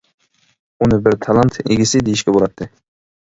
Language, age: Uyghur, 19-29